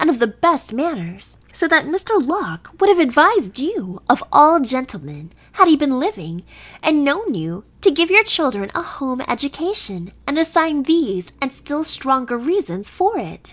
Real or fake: real